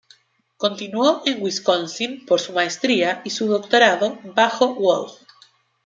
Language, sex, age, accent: Spanish, female, 19-29, Chileno: Chile, Cuyo